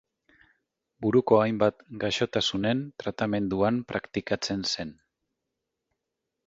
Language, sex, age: Basque, male, 40-49